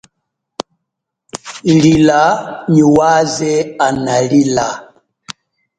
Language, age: Chokwe, 40-49